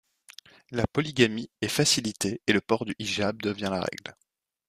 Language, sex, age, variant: French, male, 19-29, Français de métropole